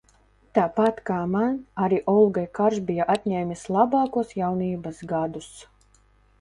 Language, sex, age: Latvian, female, 19-29